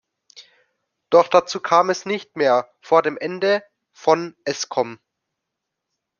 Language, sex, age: German, male, 19-29